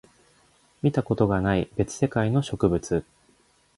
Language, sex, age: Japanese, male, 19-29